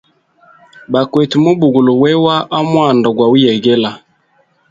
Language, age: Hemba, 19-29